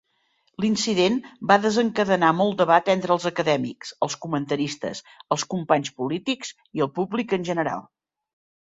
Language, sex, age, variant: Catalan, female, 60-69, Central